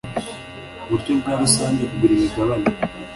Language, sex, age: Kinyarwanda, male, under 19